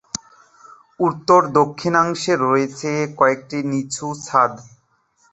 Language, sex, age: Bengali, male, 19-29